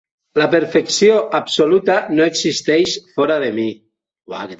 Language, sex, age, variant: Catalan, male, 50-59, Central